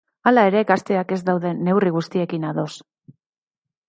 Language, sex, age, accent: Basque, female, 50-59, Mendebalekoa (Araba, Bizkaia, Gipuzkoako mendebaleko herri batzuk)